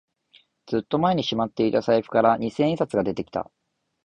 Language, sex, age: Japanese, male, 19-29